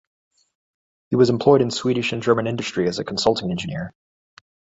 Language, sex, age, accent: English, male, 30-39, United States English